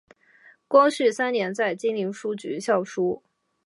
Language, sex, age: Chinese, female, 19-29